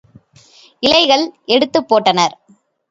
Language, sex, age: Tamil, female, 19-29